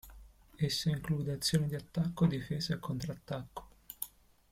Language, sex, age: Italian, male, 19-29